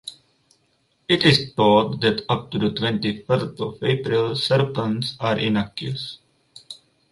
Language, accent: English, United States English; England English